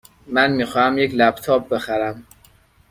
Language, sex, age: Persian, male, 19-29